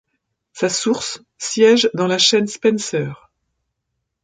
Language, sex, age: French, female, 50-59